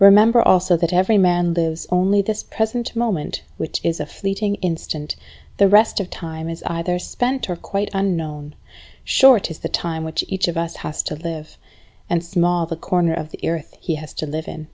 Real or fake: real